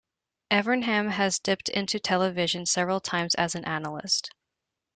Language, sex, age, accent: English, female, 19-29, Canadian English